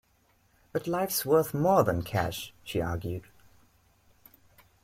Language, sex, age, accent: English, male, 19-29, United States English